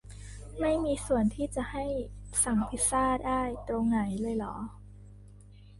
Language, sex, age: Thai, female, 19-29